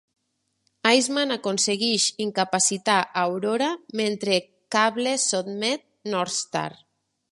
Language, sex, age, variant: Catalan, female, 30-39, Nord-Occidental